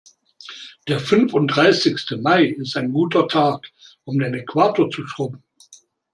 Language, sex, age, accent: German, male, 60-69, Deutschland Deutsch